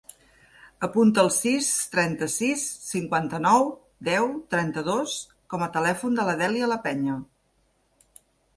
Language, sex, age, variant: Catalan, female, 50-59, Central